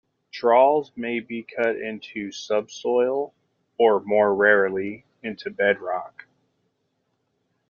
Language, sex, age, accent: English, male, 30-39, United States English